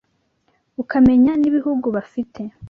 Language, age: Kinyarwanda, 19-29